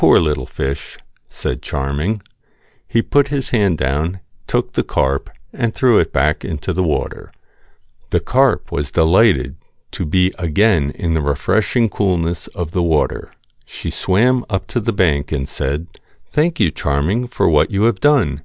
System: none